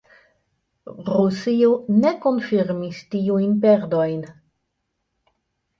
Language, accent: Esperanto, Internacia